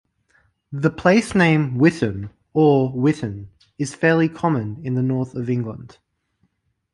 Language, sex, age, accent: English, male, 19-29, Australian English